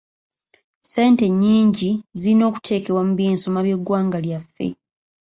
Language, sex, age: Ganda, female, 19-29